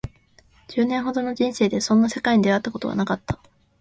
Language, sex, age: Japanese, female, 19-29